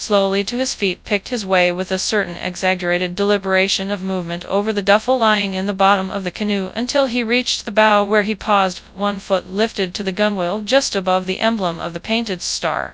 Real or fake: fake